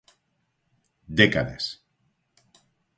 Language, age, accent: Galician, 50-59, Oriental (común en zona oriental)